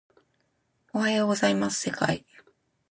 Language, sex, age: Japanese, female, 40-49